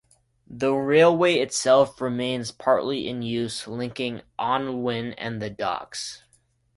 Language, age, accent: English, 19-29, United States English